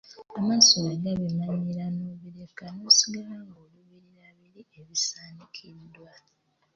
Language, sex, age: Ganda, female, 19-29